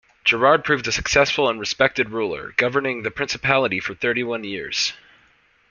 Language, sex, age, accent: English, male, under 19, United States English